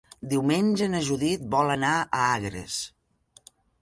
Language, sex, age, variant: Catalan, female, 50-59, Central